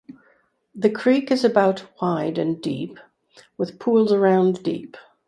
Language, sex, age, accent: English, female, 60-69, Canadian English